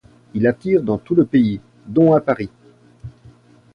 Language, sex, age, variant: French, male, 50-59, Français de métropole